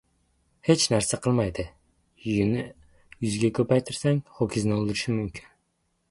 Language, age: Uzbek, 19-29